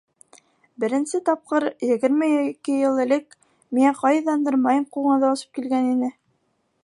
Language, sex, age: Bashkir, female, 19-29